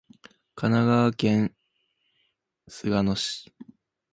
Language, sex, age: Japanese, male, under 19